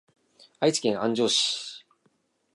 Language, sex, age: Japanese, male, 19-29